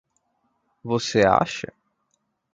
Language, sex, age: Portuguese, male, 19-29